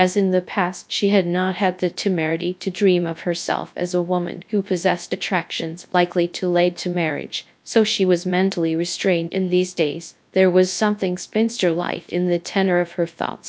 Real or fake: fake